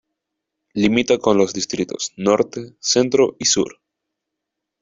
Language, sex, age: Spanish, male, 19-29